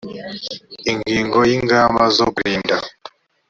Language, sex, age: Kinyarwanda, male, 19-29